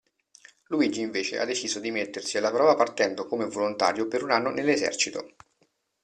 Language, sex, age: Italian, male, 40-49